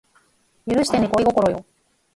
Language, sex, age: Japanese, female, 40-49